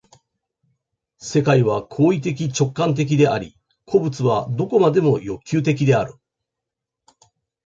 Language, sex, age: Japanese, male, 50-59